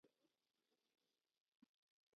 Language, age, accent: English, 40-49, United States English